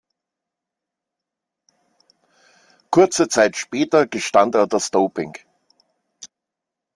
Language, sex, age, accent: German, male, 40-49, Österreichisches Deutsch